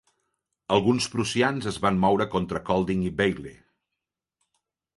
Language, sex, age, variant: Catalan, male, 40-49, Central